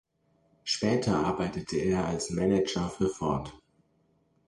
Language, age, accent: German, 40-49, Deutschland Deutsch